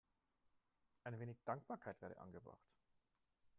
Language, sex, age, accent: German, male, 30-39, Deutschland Deutsch